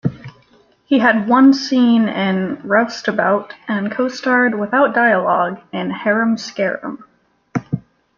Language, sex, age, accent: English, female, 19-29, United States English